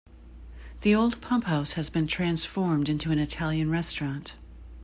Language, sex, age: English, female, 50-59